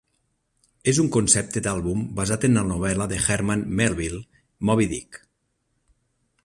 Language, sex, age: Catalan, male, 40-49